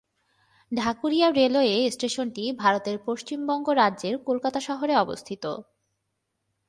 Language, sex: Bengali, female